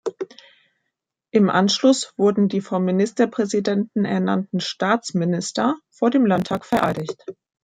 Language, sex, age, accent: German, female, 30-39, Deutschland Deutsch